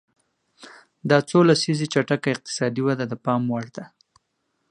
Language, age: Pashto, 30-39